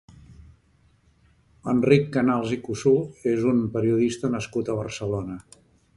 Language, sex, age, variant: Catalan, male, 70-79, Central